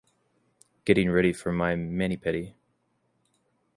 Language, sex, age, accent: English, male, 19-29, United States English